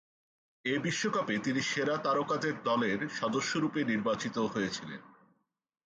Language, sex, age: Bengali, male, 40-49